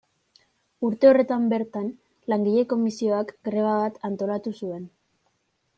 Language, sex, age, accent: Basque, female, under 19, Mendebalekoa (Araba, Bizkaia, Gipuzkoako mendebaleko herri batzuk)